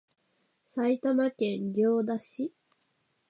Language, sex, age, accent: Japanese, female, 19-29, 標準語